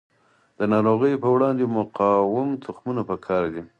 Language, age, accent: Pashto, 19-29, معیاري پښتو